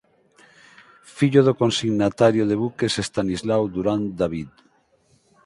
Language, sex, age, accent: Galician, male, 50-59, Normativo (estándar)